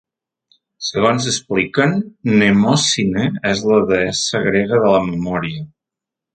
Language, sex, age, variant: Catalan, male, 30-39, Central